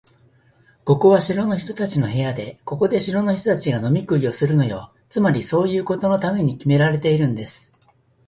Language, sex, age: Japanese, male, 60-69